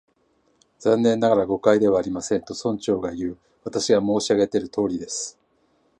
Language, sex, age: Japanese, male, 50-59